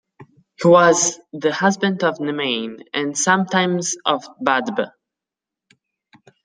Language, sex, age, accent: English, male, under 19, United States English